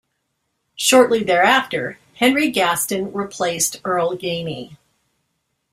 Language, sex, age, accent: English, female, 50-59, United States English